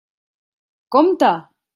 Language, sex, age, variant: Catalan, female, under 19, Central